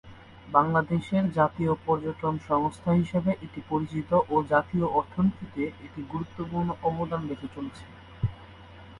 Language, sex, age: Bengali, male, 19-29